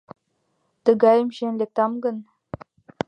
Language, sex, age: Mari, female, under 19